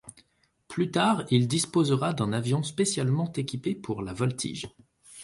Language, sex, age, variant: French, male, 30-39, Français de métropole